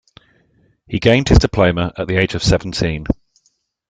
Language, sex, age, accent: English, male, 40-49, England English